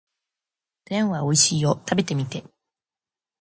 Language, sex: Japanese, female